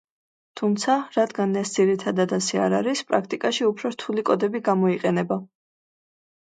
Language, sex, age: Georgian, female, 19-29